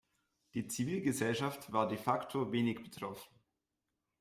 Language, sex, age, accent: German, male, 30-39, Deutschland Deutsch